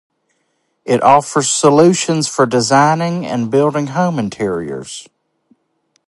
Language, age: English, 19-29